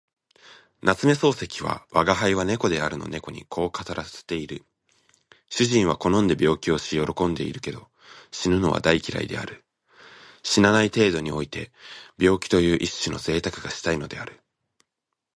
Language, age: Japanese, 19-29